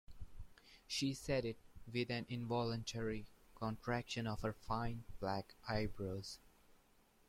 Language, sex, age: English, male, 19-29